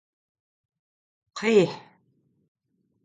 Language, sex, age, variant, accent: Adyghe, female, 50-59, Адыгабзэ (Кирил, пстэумэ зэдыряе), Кıэмгуй (Çemguy)